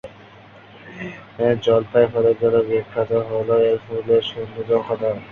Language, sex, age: Bengali, male, under 19